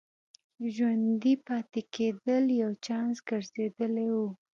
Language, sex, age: Pashto, female, 19-29